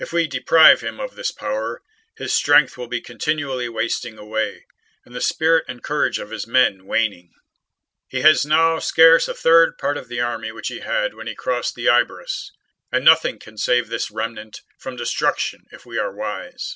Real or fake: real